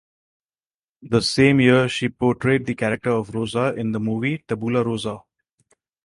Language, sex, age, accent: English, male, 40-49, India and South Asia (India, Pakistan, Sri Lanka)